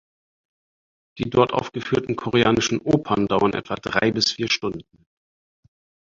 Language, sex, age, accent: German, male, 30-39, Deutschland Deutsch